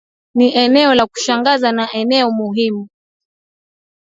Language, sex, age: Swahili, female, 19-29